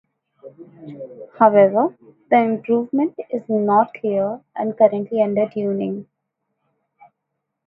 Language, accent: English, India and South Asia (India, Pakistan, Sri Lanka)